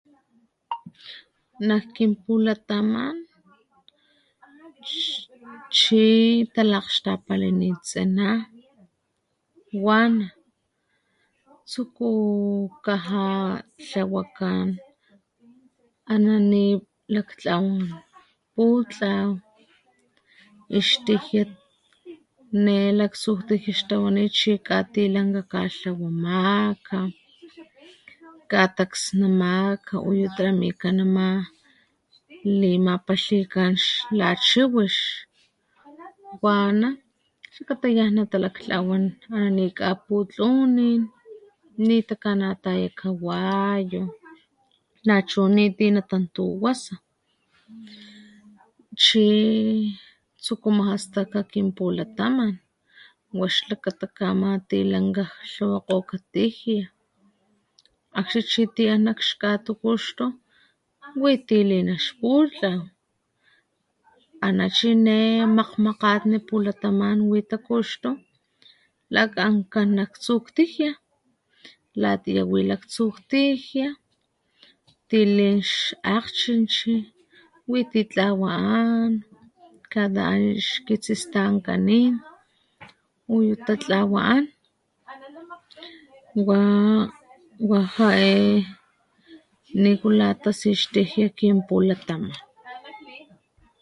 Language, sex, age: Papantla Totonac, female, 30-39